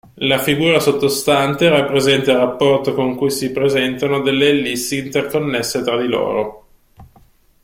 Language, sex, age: Italian, male, 30-39